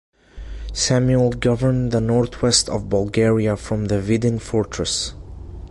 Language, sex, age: English, male, 19-29